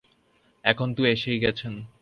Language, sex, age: Bengali, male, 19-29